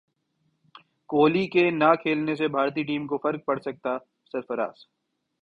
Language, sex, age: Urdu, male, 19-29